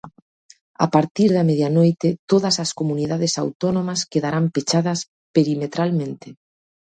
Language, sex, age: Galician, female, 30-39